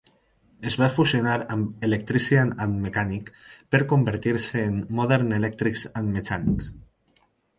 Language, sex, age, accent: Catalan, male, 19-29, valencià